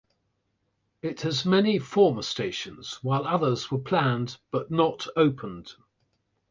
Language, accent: English, England English